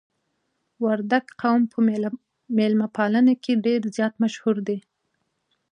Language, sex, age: Pashto, female, 19-29